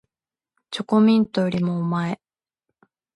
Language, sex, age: Japanese, female, 19-29